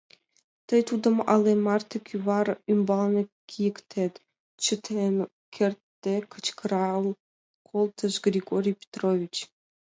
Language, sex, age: Mari, female, 19-29